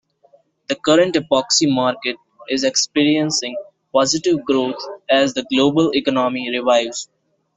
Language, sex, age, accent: English, male, under 19, India and South Asia (India, Pakistan, Sri Lanka)